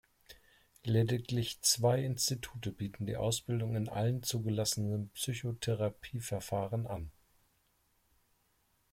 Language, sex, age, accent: German, male, 40-49, Deutschland Deutsch